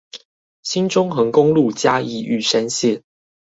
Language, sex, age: Chinese, male, 19-29